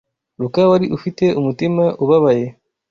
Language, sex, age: Kinyarwanda, male, 19-29